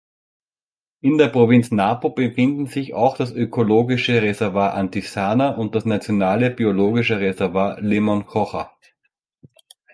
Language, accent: German, Österreichisches Deutsch